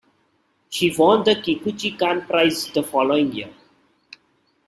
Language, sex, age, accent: English, male, 19-29, India and South Asia (India, Pakistan, Sri Lanka)